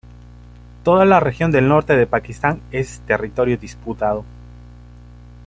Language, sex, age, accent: Spanish, male, 19-29, Andino-Pacífico: Colombia, Perú, Ecuador, oeste de Bolivia y Venezuela andina